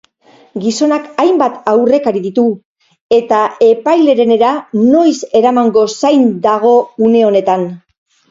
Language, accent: Basque, Mendebalekoa (Araba, Bizkaia, Gipuzkoako mendebaleko herri batzuk)